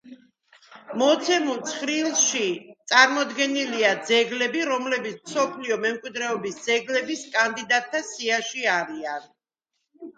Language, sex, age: Georgian, female, 50-59